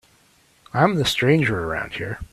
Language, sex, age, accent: English, male, 40-49, United States English